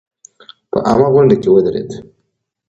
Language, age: Pashto, 19-29